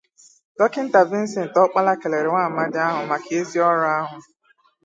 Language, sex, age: Igbo, female, 19-29